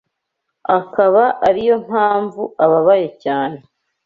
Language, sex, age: Kinyarwanda, female, 19-29